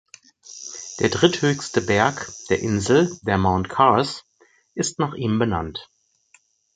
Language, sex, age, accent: German, male, 40-49, Deutschland Deutsch